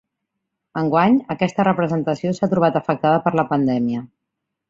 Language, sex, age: Catalan, female, 40-49